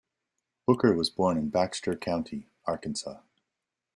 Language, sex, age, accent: English, male, 40-49, Canadian English